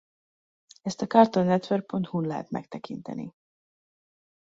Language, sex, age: Hungarian, female, 19-29